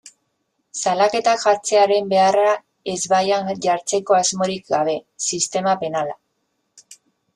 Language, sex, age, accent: Basque, female, 30-39, Mendebalekoa (Araba, Bizkaia, Gipuzkoako mendebaleko herri batzuk)